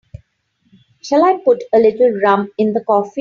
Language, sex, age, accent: English, female, 50-59, India and South Asia (India, Pakistan, Sri Lanka)